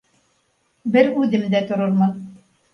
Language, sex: Bashkir, female